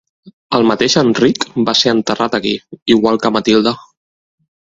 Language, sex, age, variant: Catalan, male, 30-39, Central